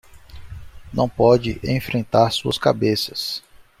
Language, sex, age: Portuguese, male, 40-49